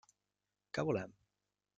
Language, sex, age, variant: Catalan, male, 30-39, Central